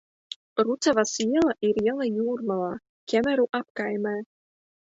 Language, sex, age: Latvian, female, 19-29